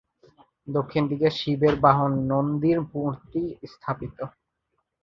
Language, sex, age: Bengali, male, 19-29